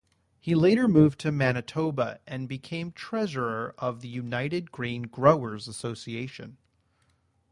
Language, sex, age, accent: English, male, 30-39, United States English